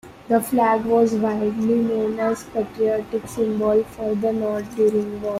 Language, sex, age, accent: English, female, under 19, India and South Asia (India, Pakistan, Sri Lanka)